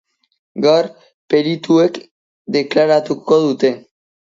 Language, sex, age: Basque, female, 40-49